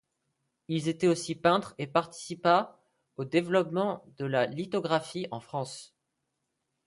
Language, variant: French, Français de métropole